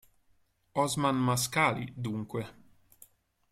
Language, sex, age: Italian, male, 30-39